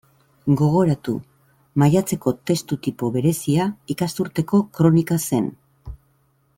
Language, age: Basque, 50-59